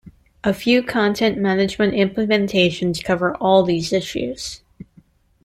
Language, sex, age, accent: English, female, 19-29, United States English